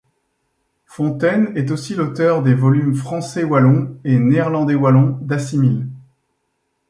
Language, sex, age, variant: French, male, 30-39, Français de métropole